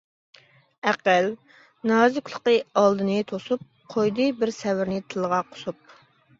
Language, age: Uyghur, 30-39